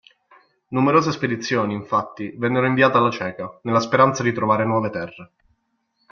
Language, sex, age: Italian, male, 19-29